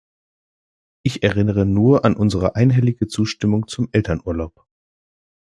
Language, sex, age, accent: German, male, 19-29, Deutschland Deutsch